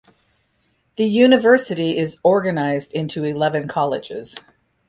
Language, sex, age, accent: English, female, 60-69, United States English